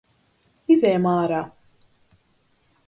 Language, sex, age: Latvian, female, 19-29